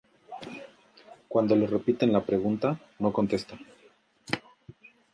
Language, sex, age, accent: Spanish, male, 40-49, México